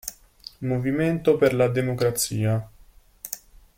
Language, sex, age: Italian, male, 19-29